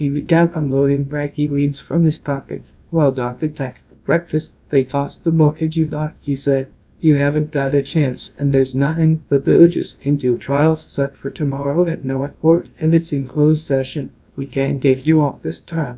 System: TTS, GlowTTS